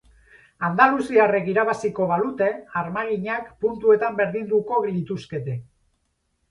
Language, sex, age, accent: Basque, male, 50-59, Mendebalekoa (Araba, Bizkaia, Gipuzkoako mendebaleko herri batzuk)